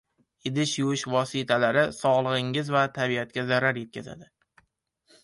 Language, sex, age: Uzbek, male, under 19